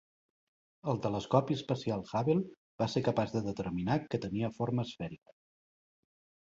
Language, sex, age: Catalan, male, 50-59